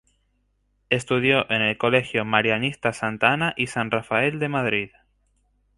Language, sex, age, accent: Spanish, male, 19-29, España: Islas Canarias